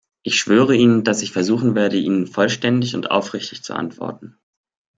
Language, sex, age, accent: German, male, 19-29, Deutschland Deutsch